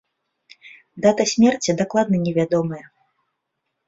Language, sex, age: Belarusian, female, 30-39